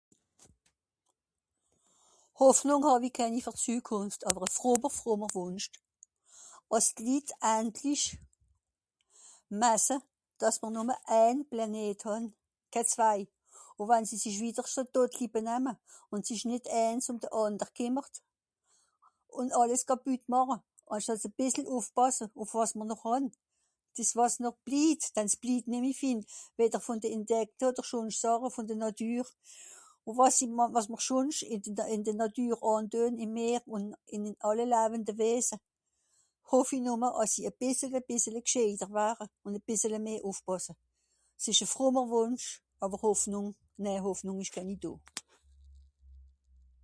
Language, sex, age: Swiss German, female, 60-69